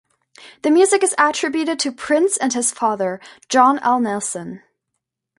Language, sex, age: English, female, under 19